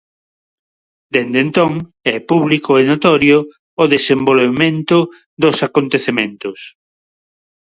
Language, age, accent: Galician, 40-49, Neofalante